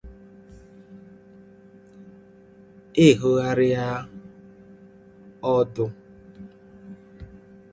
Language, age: Igbo, 30-39